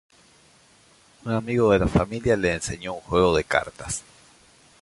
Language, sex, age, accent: Spanish, male, 40-49, Rioplatense: Argentina, Uruguay, este de Bolivia, Paraguay